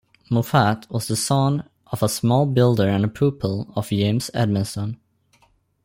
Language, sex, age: English, male, under 19